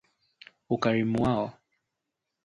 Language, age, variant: Swahili, 19-29, Kiswahili cha Bara ya Tanzania